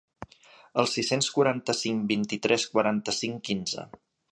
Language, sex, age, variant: Catalan, male, 50-59, Central